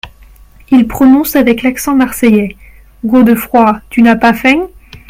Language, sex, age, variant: French, female, 19-29, Français de métropole